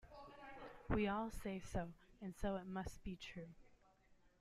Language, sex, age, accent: English, female, 19-29, United States English